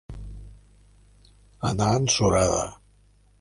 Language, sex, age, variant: Catalan, male, 70-79, Central